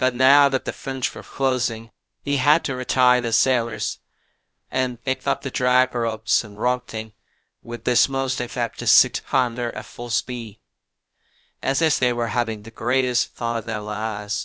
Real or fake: fake